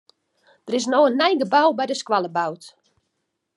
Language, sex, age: Western Frisian, female, 30-39